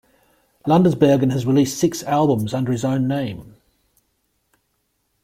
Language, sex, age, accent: English, male, 50-59, Australian English